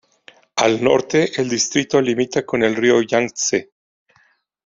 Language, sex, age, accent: Spanish, male, 40-49, México